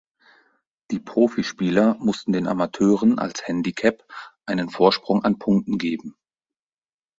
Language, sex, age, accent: German, male, 30-39, Deutschland Deutsch